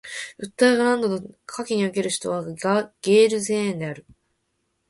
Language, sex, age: Japanese, female, 19-29